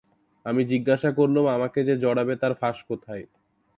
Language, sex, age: Bengali, male, 19-29